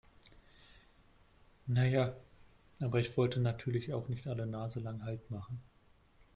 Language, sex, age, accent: German, male, 19-29, Deutschland Deutsch